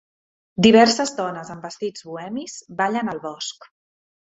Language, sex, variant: Catalan, female, Central